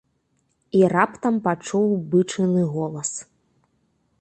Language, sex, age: Belarusian, female, 19-29